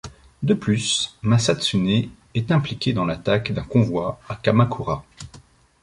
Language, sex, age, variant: French, male, 40-49, Français de métropole